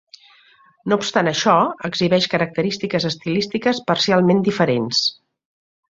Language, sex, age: Catalan, female, 50-59